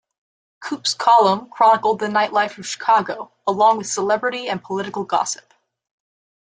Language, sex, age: English, female, under 19